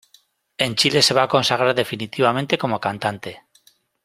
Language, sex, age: Spanish, male, 50-59